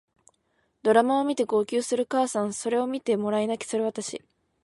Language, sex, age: Japanese, female, 19-29